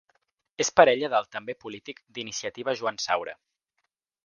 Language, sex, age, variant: Catalan, male, under 19, Central